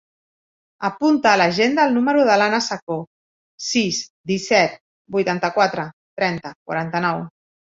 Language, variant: Catalan, Central